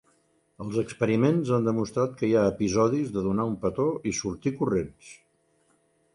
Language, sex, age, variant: Catalan, male, 70-79, Central